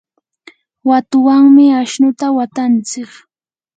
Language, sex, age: Yanahuanca Pasco Quechua, female, 19-29